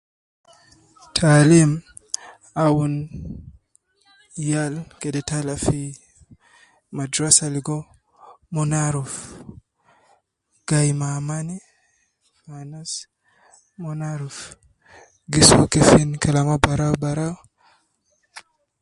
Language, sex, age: Nubi, male, 19-29